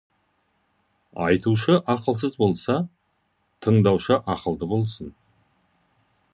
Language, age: Kazakh, 40-49